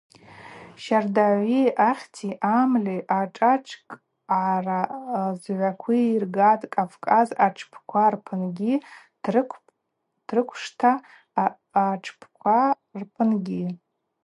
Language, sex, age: Abaza, female, 30-39